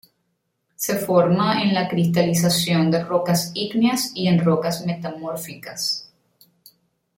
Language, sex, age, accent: Spanish, female, 40-49, Caribe: Cuba, Venezuela, Puerto Rico, República Dominicana, Panamá, Colombia caribeña, México caribeño, Costa del golfo de México